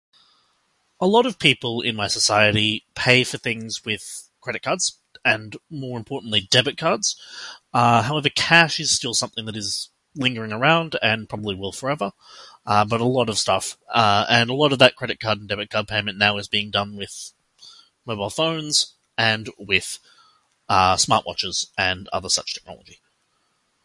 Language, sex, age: English, male, 19-29